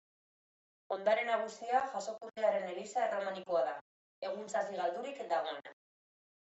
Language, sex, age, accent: Basque, female, 19-29, Mendebalekoa (Araba, Bizkaia, Gipuzkoako mendebaleko herri batzuk)